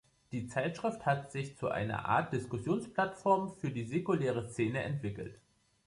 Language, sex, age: German, male, 19-29